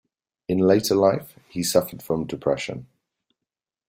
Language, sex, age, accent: English, male, 19-29, England English